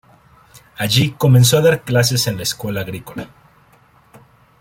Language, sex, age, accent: Spanish, male, 30-39, México